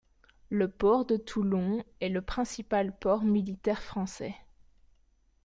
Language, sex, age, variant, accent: French, female, 19-29, Français d'Europe, Français de Belgique